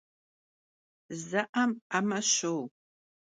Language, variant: Kabardian, Адыгэбзэ (Къэбэрдей, Кирил, псоми зэдай)